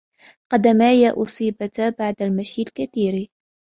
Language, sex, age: Arabic, female, 19-29